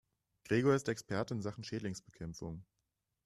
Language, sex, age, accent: German, male, 19-29, Deutschland Deutsch